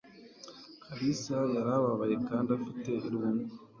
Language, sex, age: Kinyarwanda, male, 30-39